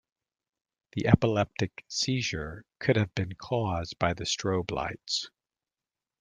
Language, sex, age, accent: English, male, 40-49, United States English